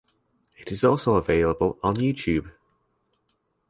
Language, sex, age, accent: English, male, 30-39, England English